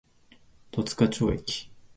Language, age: Japanese, 19-29